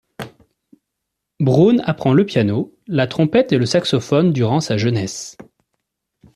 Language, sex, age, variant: French, male, 19-29, Français de métropole